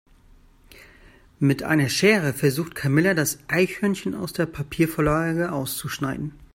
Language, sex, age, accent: German, male, 30-39, Deutschland Deutsch